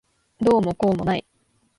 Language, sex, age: Japanese, female, 19-29